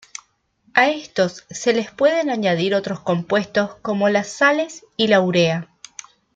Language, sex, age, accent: Spanish, female, 30-39, Rioplatense: Argentina, Uruguay, este de Bolivia, Paraguay